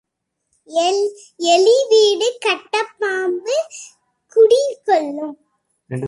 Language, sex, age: Tamil, male, 30-39